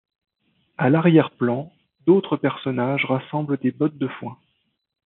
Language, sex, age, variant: French, male, 30-39, Français de métropole